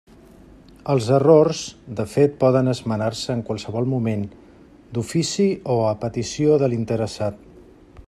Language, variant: Catalan, Central